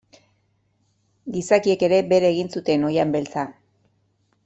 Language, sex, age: Basque, female, 40-49